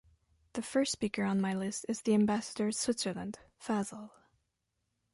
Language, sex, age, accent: English, female, 19-29, United States English